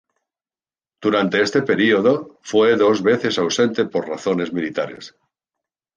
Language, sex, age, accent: Spanish, male, 50-59, España: Centro-Sur peninsular (Madrid, Toledo, Castilla-La Mancha)